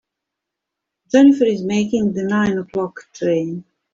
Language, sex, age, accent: English, female, 50-59, Australian English